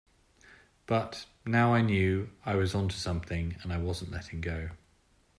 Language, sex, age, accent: English, male, 30-39, England English